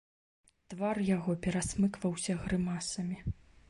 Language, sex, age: Belarusian, female, 30-39